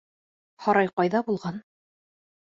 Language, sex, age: Bashkir, female, 30-39